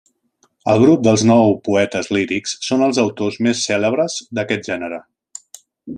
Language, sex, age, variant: Catalan, male, 30-39, Central